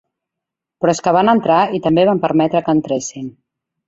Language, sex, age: Catalan, female, 40-49